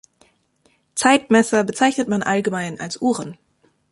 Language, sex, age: German, female, 19-29